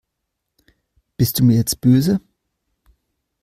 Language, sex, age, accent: German, male, 19-29, Deutschland Deutsch